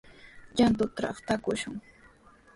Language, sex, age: Sihuas Ancash Quechua, female, 19-29